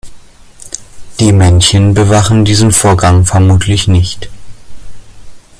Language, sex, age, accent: German, male, under 19, Deutschland Deutsch